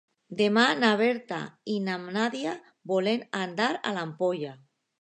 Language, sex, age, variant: Catalan, female, under 19, Alacantí